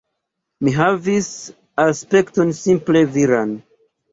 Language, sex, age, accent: Esperanto, male, 30-39, Internacia